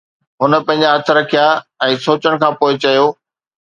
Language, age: Sindhi, 40-49